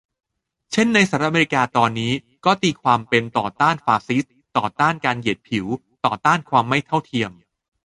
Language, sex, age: Thai, male, 40-49